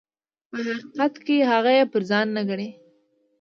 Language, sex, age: Pashto, female, under 19